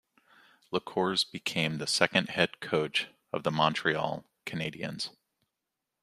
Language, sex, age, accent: English, male, 40-49, United States English